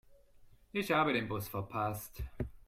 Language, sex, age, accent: German, male, 30-39, Deutschland Deutsch